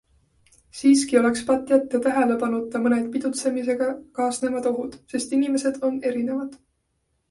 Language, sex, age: Estonian, female, 19-29